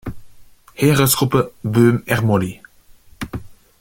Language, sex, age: German, male, 19-29